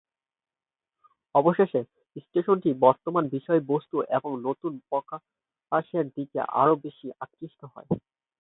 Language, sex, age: Bengali, male, 19-29